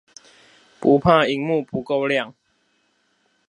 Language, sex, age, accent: Chinese, male, 19-29, 出生地：臺北市; 出生地：新北市